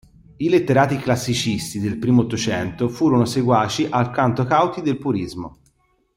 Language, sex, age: Italian, male, 30-39